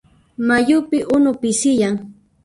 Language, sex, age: Puno Quechua, female, 19-29